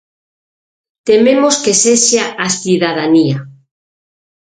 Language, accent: Galician, Central (gheada); Oriental (común en zona oriental)